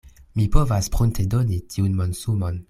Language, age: Esperanto, 19-29